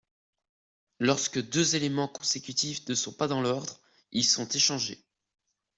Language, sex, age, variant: French, male, under 19, Français de métropole